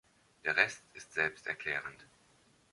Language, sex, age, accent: German, male, 40-49, Deutschland Deutsch